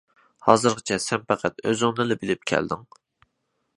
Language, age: Uyghur, 19-29